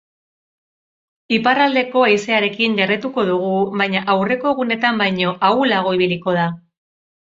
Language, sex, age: Basque, female, 40-49